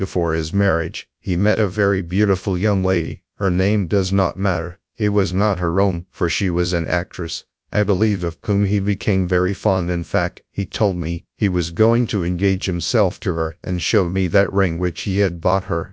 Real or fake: fake